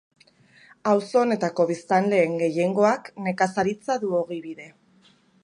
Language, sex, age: Basque, female, 19-29